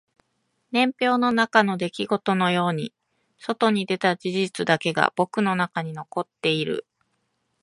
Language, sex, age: Japanese, female, 30-39